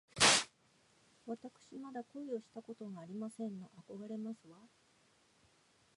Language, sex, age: Japanese, female, 50-59